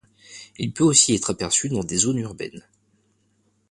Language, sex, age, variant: French, male, 30-39, Français de métropole